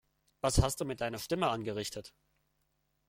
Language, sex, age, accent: German, male, 19-29, Deutschland Deutsch